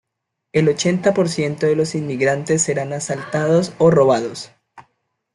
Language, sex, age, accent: Spanish, male, 19-29, Andino-Pacífico: Colombia, Perú, Ecuador, oeste de Bolivia y Venezuela andina